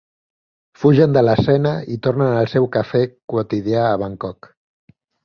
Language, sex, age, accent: Catalan, male, 40-49, Català central